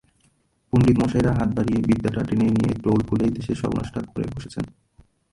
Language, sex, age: Bengali, male, 19-29